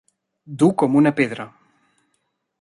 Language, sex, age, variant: Catalan, male, 19-29, Central